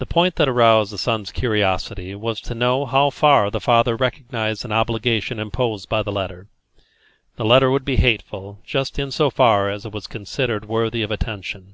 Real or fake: real